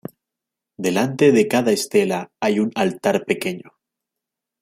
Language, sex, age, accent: Spanish, male, 30-39, Caribe: Cuba, Venezuela, Puerto Rico, República Dominicana, Panamá, Colombia caribeña, México caribeño, Costa del golfo de México